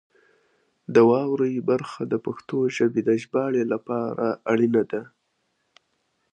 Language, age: Pashto, under 19